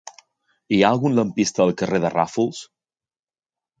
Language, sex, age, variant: Catalan, male, 30-39, Central